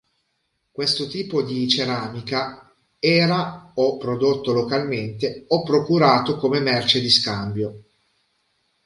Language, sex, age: Italian, male, 40-49